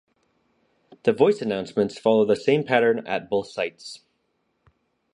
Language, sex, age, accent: English, male, 19-29, United States English